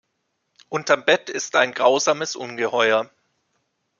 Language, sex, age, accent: German, male, 40-49, Deutschland Deutsch